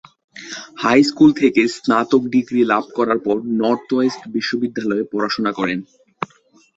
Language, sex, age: Bengali, male, 19-29